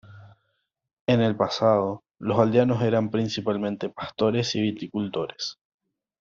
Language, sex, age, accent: Spanish, male, 19-29, Rioplatense: Argentina, Uruguay, este de Bolivia, Paraguay